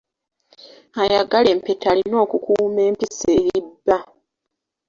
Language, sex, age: Ganda, female, 19-29